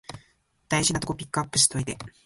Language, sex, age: Japanese, male, 19-29